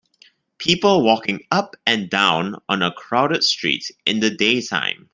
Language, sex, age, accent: English, male, 19-29, Malaysian English